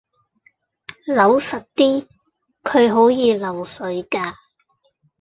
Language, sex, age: Cantonese, female, 30-39